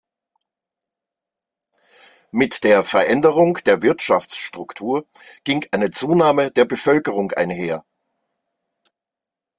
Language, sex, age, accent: German, male, 40-49, Österreichisches Deutsch